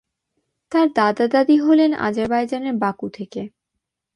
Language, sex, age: Bengali, female, 19-29